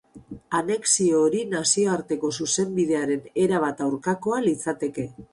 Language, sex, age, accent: Basque, female, 40-49, Mendebalekoa (Araba, Bizkaia, Gipuzkoako mendebaleko herri batzuk)